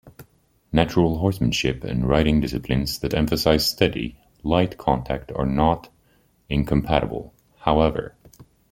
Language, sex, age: English, male, 30-39